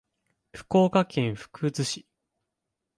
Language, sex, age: Japanese, male, 19-29